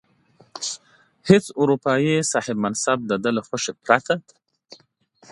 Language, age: Pashto, 30-39